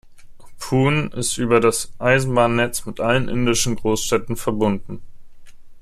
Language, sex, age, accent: German, male, 19-29, Deutschland Deutsch